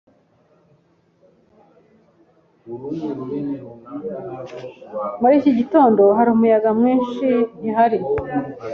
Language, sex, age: Kinyarwanda, female, 40-49